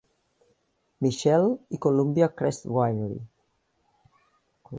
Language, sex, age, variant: Catalan, female, 50-59, Central